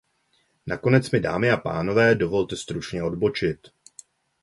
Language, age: Czech, 30-39